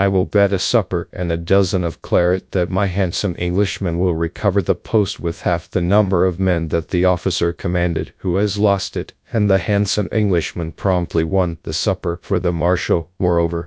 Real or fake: fake